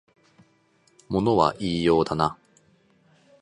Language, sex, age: Japanese, male, 30-39